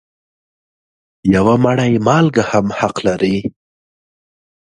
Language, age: Pashto, 30-39